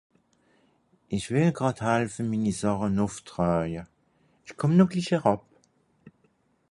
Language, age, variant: Swiss German, 70-79, Nordniederàlemmànisch (Rishoffe, Zàwere, Bùsswìller, Hawenau, Brüemt, Stroossbùri, Molse, Dàmbàch, Schlettstàtt, Pfàlzbùri usw.)